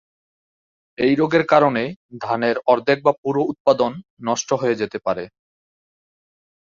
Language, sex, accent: Bengali, male, প্রমিত বাংলা